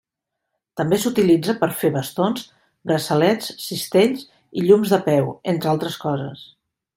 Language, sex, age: Catalan, female, 50-59